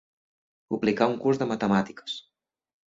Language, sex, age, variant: Catalan, male, 19-29, Central